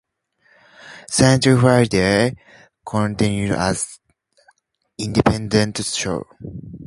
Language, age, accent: English, 19-29, United States English